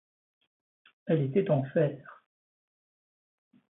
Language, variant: French, Français de métropole